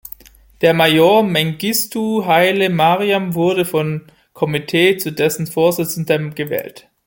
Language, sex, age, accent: German, male, 19-29, Deutschland Deutsch